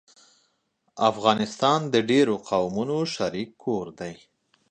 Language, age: Pashto, 30-39